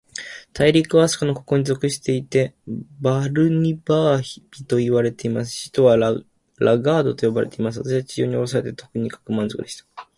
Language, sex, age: Japanese, male, 19-29